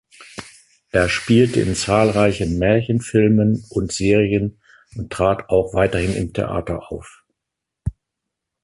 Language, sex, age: German, male, 70-79